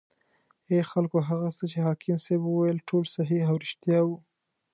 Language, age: Pashto, 19-29